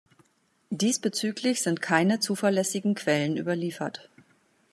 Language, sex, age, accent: German, female, 40-49, Deutschland Deutsch